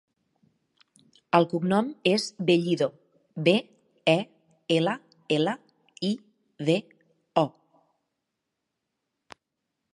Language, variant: Catalan, Central